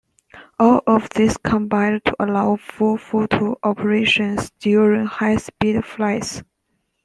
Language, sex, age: English, female, 19-29